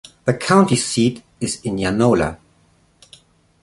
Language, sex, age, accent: English, male, 50-59, England English